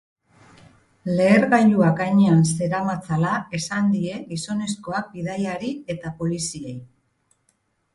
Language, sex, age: Basque, female, 40-49